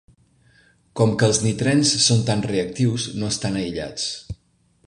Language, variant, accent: Catalan, Central, central